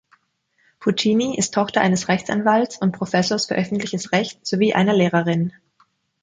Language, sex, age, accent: German, female, 19-29, Deutschland Deutsch